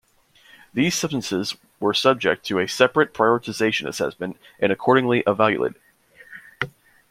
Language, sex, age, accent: English, male, 19-29, United States English